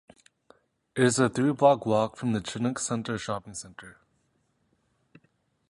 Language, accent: English, United States English